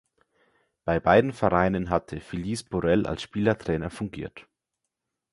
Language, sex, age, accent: German, male, 19-29, Deutschland Deutsch